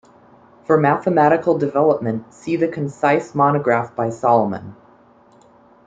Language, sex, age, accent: English, male, under 19, United States English